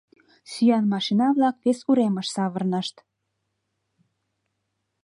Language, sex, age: Mari, female, 19-29